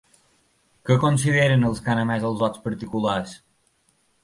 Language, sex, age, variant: Catalan, male, 19-29, Balear